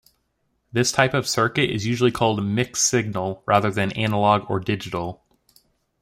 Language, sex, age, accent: English, male, 19-29, United States English